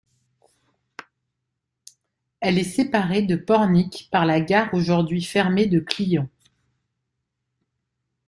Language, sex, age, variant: French, female, 30-39, Français de métropole